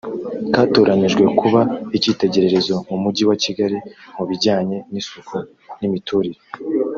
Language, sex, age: Kinyarwanda, male, 19-29